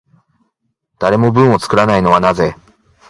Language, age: Japanese, 30-39